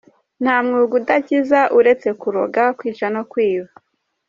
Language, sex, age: Kinyarwanda, male, 30-39